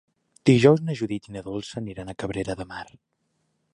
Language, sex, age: Catalan, male, under 19